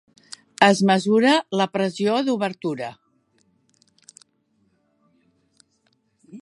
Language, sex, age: Catalan, female, 70-79